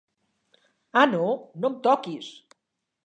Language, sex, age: Catalan, female, 60-69